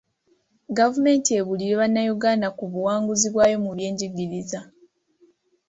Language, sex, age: Ganda, female, 19-29